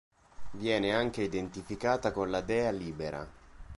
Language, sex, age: Italian, male, 19-29